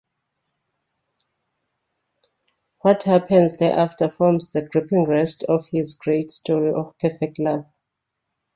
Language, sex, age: English, female, 40-49